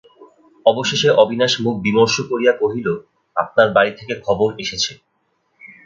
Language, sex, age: Bengali, male, 19-29